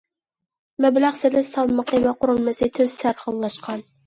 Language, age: Uyghur, 19-29